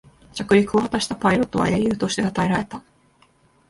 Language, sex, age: Japanese, female, 19-29